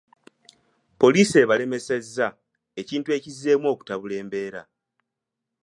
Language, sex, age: Ganda, male, 19-29